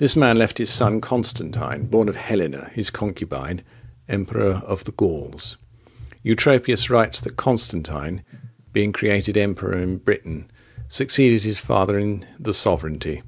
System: none